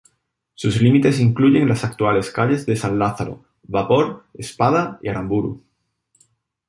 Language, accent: Spanish, España: Sur peninsular (Andalucia, Extremadura, Murcia)